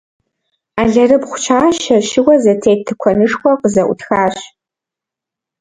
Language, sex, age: Kabardian, female, 19-29